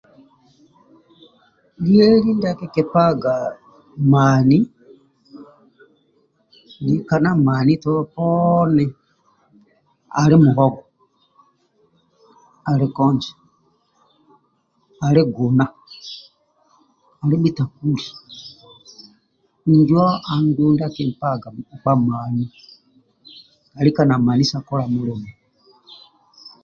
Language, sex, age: Amba (Uganda), male, 60-69